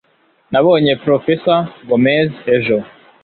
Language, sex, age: Kinyarwanda, male, 30-39